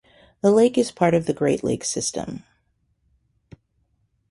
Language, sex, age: English, female, 40-49